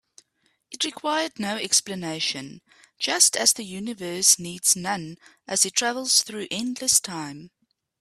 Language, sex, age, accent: English, female, 40-49, Southern African (South Africa, Zimbabwe, Namibia)